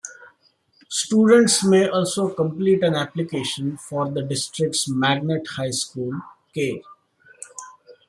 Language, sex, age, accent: English, male, 30-39, India and South Asia (India, Pakistan, Sri Lanka)